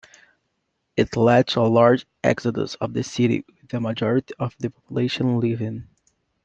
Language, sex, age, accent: English, male, 19-29, United States English